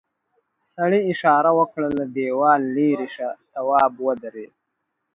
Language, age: Pashto, 30-39